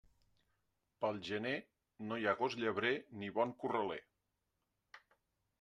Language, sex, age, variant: Catalan, male, 40-49, Central